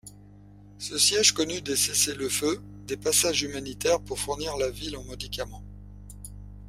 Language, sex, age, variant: French, male, 60-69, Français de métropole